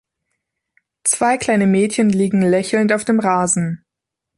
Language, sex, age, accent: German, female, 19-29, Deutschland Deutsch